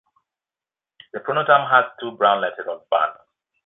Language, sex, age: English, male, 19-29